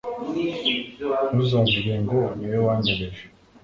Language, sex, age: Kinyarwanda, male, 19-29